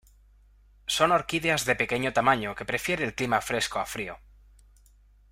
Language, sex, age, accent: Spanish, male, 30-39, España: Centro-Sur peninsular (Madrid, Toledo, Castilla-La Mancha)